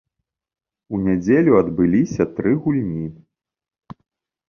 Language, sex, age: Belarusian, male, 30-39